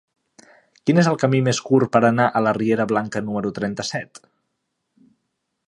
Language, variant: Catalan, Central